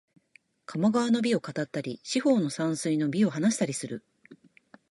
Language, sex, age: Japanese, female, 40-49